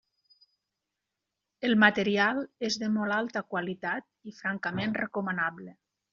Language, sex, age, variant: Catalan, female, 50-59, Nord-Occidental